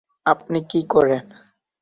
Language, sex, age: Bengali, male, 19-29